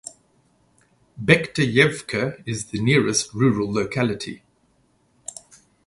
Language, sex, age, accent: English, male, 40-49, Southern African (South Africa, Zimbabwe, Namibia)